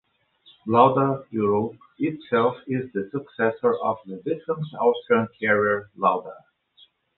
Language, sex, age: English, male, 50-59